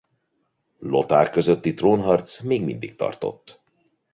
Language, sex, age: Hungarian, male, 40-49